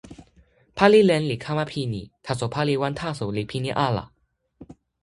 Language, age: Toki Pona, under 19